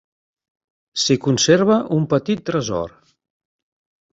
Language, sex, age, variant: Catalan, male, 60-69, Central